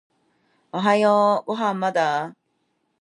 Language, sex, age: Japanese, female, 19-29